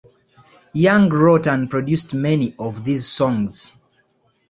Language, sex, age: English, male, 19-29